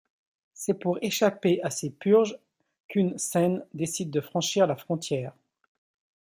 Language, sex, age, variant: French, male, 50-59, Français de métropole